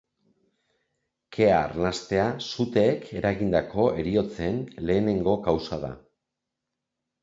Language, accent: Basque, Erdialdekoa edo Nafarra (Gipuzkoa, Nafarroa)